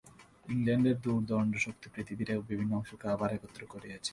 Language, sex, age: Bengali, male, 19-29